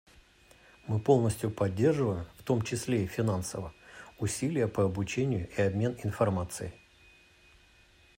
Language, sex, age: Russian, male, 40-49